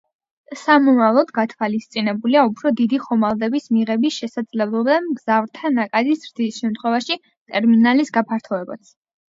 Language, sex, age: Georgian, female, under 19